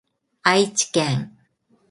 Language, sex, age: Japanese, female, 40-49